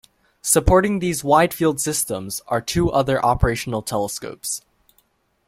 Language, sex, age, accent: English, male, under 19, United States English